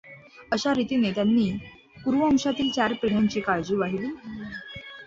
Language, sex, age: Marathi, female, 19-29